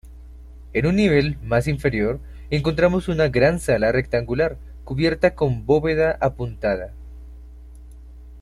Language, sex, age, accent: Spanish, male, 30-39, Andino-Pacífico: Colombia, Perú, Ecuador, oeste de Bolivia y Venezuela andina